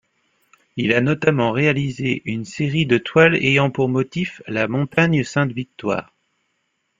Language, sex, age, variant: French, male, 30-39, Français de métropole